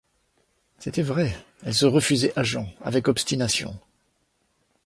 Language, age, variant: French, 60-69, Français de métropole